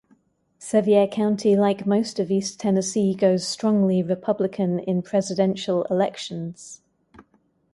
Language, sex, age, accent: English, female, 30-39, England English